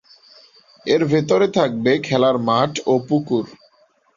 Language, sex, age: Bengali, male, 19-29